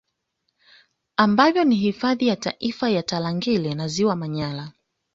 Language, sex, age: Swahili, female, 19-29